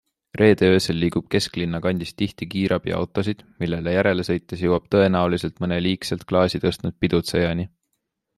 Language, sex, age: Estonian, male, 19-29